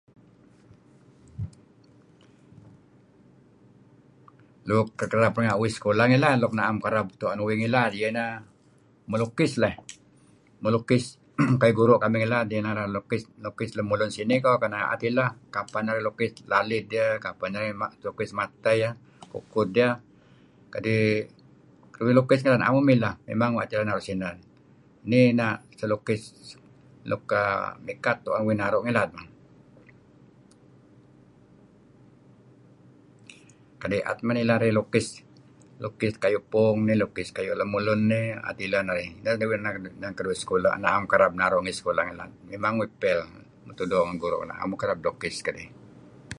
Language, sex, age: Kelabit, male, 70-79